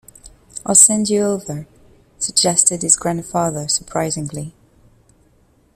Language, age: English, 19-29